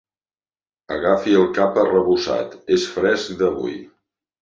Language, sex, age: Catalan, male, 50-59